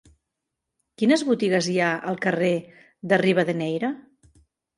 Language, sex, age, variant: Catalan, female, 50-59, Central